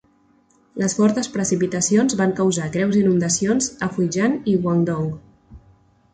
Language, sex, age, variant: Catalan, female, 19-29, Central